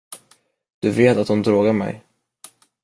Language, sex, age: Swedish, male, under 19